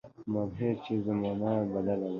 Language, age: Pashto, under 19